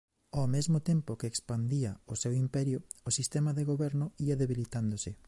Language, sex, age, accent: Galician, male, 19-29, Central (gheada)